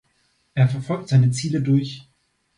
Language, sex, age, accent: German, male, 30-39, Deutschland Deutsch